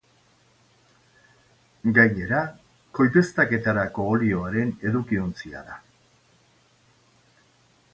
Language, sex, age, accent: Basque, male, 60-69, Erdialdekoa edo Nafarra (Gipuzkoa, Nafarroa)